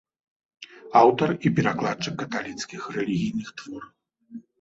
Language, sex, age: Belarusian, male, 50-59